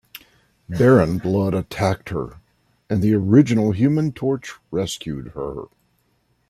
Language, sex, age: English, male, 70-79